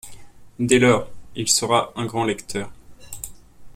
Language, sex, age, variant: French, male, 19-29, Français de métropole